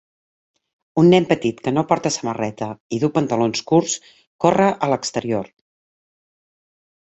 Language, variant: Catalan, Central